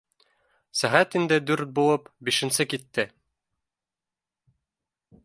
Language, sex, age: Bashkir, male, 19-29